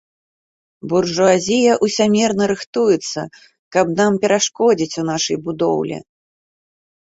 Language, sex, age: Belarusian, female, 30-39